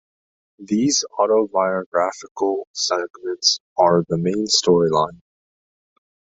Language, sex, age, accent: English, male, under 19, United States English